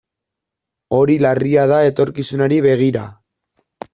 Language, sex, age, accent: Basque, male, 19-29, Mendebalekoa (Araba, Bizkaia, Gipuzkoako mendebaleko herri batzuk)